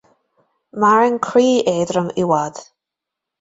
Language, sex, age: Irish, female, 30-39